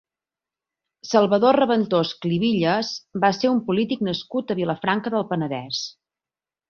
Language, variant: Catalan, Central